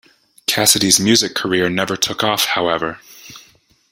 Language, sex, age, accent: English, male, 19-29, United States English